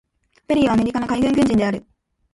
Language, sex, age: Japanese, female, 19-29